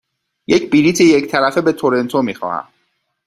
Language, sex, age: Persian, male, 30-39